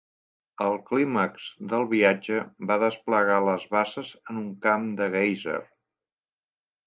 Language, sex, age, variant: Catalan, male, 50-59, Central